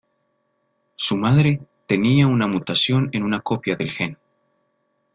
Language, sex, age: Spanish, male, 30-39